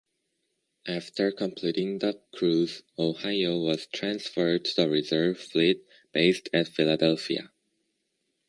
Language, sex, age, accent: English, male, under 19, United States English